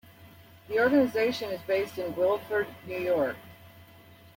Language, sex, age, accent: English, female, 40-49, United States English